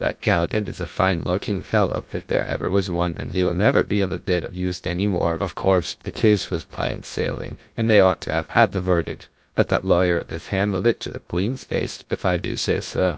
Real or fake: fake